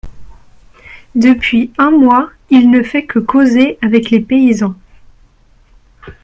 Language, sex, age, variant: French, female, 19-29, Français de métropole